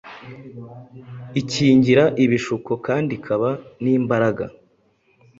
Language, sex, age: Kinyarwanda, male, 19-29